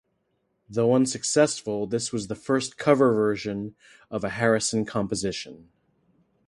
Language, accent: English, United States English